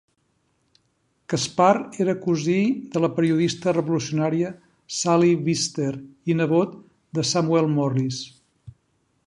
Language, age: Catalan, 60-69